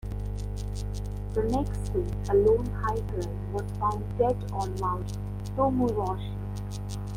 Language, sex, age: English, female, 19-29